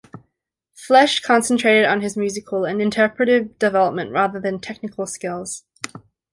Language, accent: English, Australian English